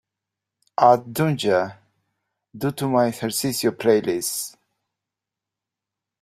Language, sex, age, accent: English, male, 30-39, Irish English